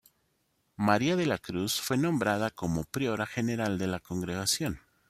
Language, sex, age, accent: Spanish, male, 50-59, México